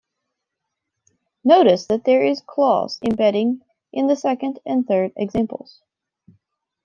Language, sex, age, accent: English, female, 19-29, United States English